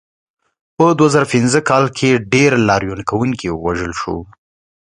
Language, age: Pashto, 19-29